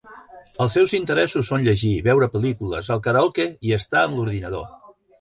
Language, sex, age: Catalan, male, 80-89